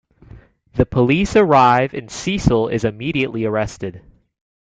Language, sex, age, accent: English, male, 19-29, United States English